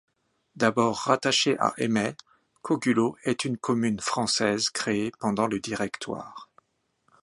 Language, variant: French, Français de métropole